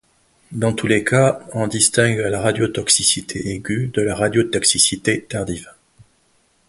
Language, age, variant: French, 50-59, Français de métropole